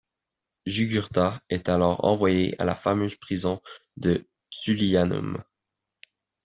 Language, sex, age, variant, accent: French, male, under 19, Français d'Amérique du Nord, Français du Canada